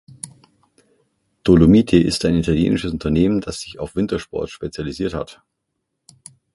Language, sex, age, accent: German, male, 40-49, Deutschland Deutsch; Österreichisches Deutsch